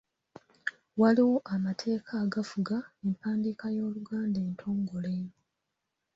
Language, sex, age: Ganda, female, 19-29